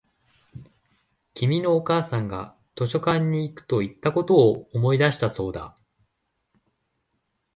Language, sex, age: Japanese, male, 19-29